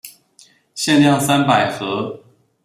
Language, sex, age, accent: Chinese, male, 30-39, 出生地：彰化縣